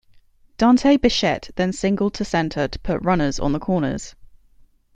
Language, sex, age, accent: English, female, 19-29, England English